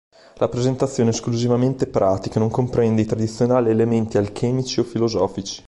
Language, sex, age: Italian, male, 19-29